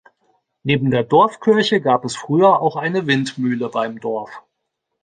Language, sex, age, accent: German, male, 40-49, Deutschland Deutsch